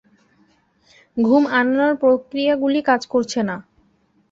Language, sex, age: Bengali, female, 19-29